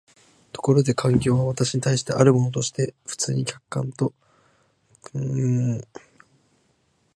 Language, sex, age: Japanese, male, 19-29